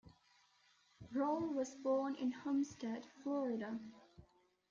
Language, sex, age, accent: English, female, under 19, England English